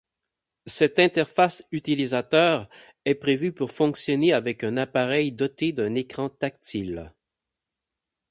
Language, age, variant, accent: French, 30-39, Français d'Amérique du Nord, Français du Canada